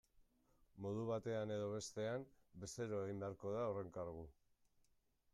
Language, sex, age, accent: Basque, male, 50-59, Mendebalekoa (Araba, Bizkaia, Gipuzkoako mendebaleko herri batzuk)